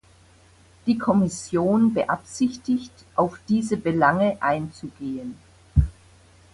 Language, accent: German, Deutschland Deutsch